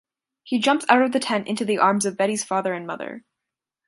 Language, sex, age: English, female, under 19